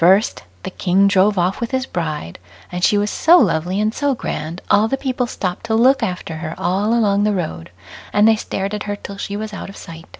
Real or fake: real